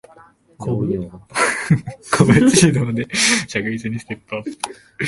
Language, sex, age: Japanese, male, 19-29